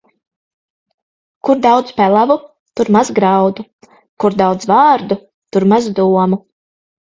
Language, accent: Latvian, Kurzeme